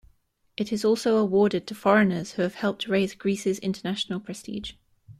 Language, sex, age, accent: English, female, 19-29, England English